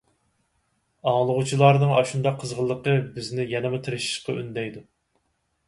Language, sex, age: Uyghur, male, 30-39